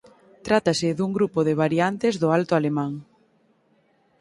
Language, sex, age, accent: Galician, female, 19-29, Oriental (común en zona oriental)